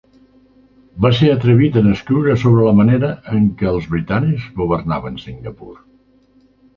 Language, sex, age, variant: Catalan, male, 60-69, Central